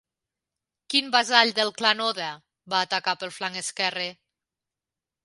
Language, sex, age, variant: Catalan, female, 40-49, Nord-Occidental